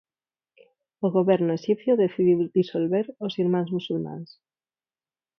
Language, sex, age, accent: Galician, female, 30-39, Neofalante